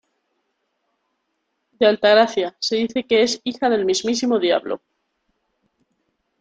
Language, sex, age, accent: Spanish, female, 30-39, España: Centro-Sur peninsular (Madrid, Toledo, Castilla-La Mancha)